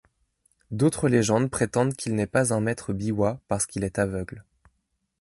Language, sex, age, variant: French, male, 30-39, Français de métropole